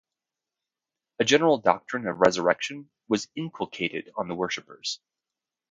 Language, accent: English, United States English